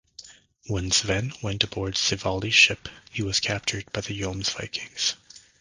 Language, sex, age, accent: English, male, 19-29, United States English